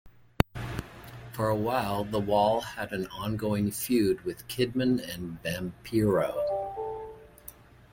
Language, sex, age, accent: English, male, 50-59, Canadian English